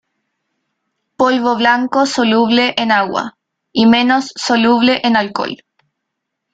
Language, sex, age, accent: Spanish, female, 19-29, Chileno: Chile, Cuyo